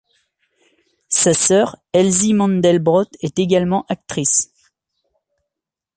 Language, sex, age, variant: French, male, 30-39, Français de métropole